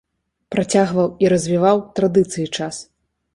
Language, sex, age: Belarusian, female, 30-39